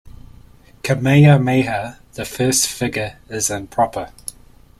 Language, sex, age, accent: English, male, 30-39, New Zealand English